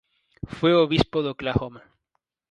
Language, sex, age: Spanish, male, 19-29